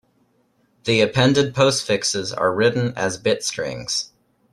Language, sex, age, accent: English, male, under 19, United States English